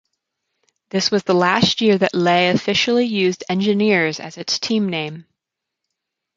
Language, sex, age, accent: English, female, 30-39, United States English